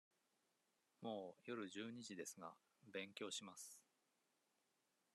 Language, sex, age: Japanese, male, 40-49